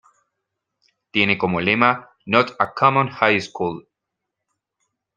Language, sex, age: Spanish, male, 19-29